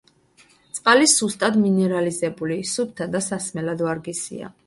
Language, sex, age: Georgian, female, 19-29